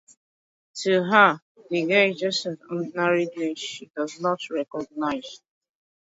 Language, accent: English, England English